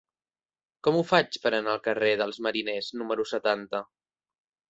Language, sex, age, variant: Catalan, male, 19-29, Central